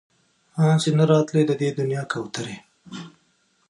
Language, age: Pashto, 30-39